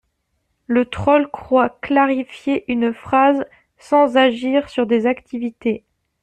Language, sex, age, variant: French, female, 19-29, Français de métropole